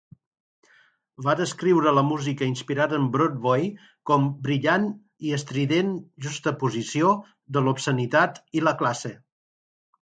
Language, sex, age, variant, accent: Catalan, male, 60-69, Central, central